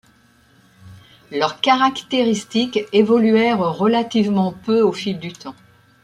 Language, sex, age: French, female, 60-69